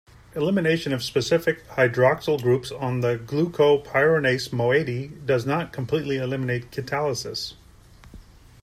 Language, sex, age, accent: English, male, 40-49, United States English